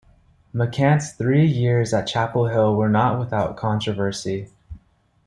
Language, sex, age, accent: English, male, 19-29, United States English